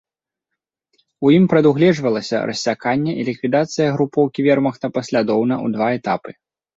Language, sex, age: Belarusian, male, 30-39